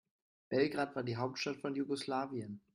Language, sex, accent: German, male, Deutschland Deutsch